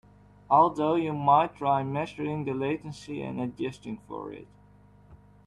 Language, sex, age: English, male, 19-29